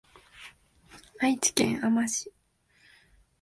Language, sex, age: Japanese, female, 19-29